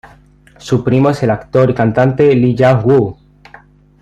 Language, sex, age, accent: Spanish, male, under 19, España: Sur peninsular (Andalucia, Extremadura, Murcia)